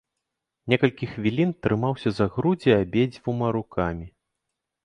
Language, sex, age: Belarusian, male, 30-39